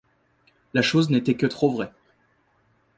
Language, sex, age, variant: French, male, 19-29, Français de métropole